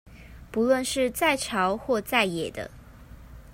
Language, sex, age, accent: Chinese, female, 19-29, 出生地：臺北市